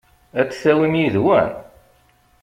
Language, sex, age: Kabyle, male, 40-49